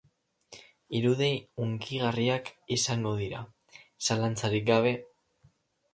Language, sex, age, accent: Basque, male, under 19, Mendebalekoa (Araba, Bizkaia, Gipuzkoako mendebaleko herri batzuk)